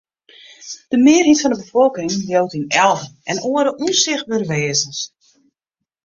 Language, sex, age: Western Frisian, female, 30-39